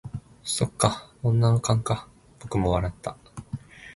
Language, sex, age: Japanese, male, 19-29